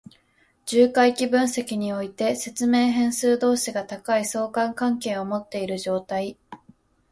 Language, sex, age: Japanese, female, 19-29